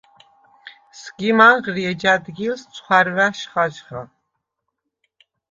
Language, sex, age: Svan, female, 50-59